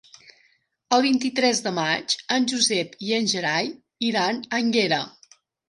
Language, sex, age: Catalan, female, 40-49